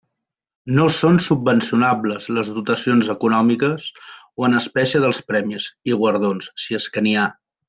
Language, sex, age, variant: Catalan, male, 30-39, Central